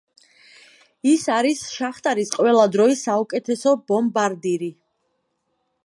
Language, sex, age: Georgian, female, 19-29